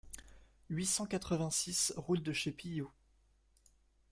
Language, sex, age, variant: French, male, 19-29, Français de métropole